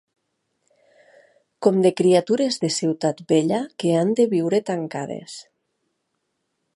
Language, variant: Catalan, Nord-Occidental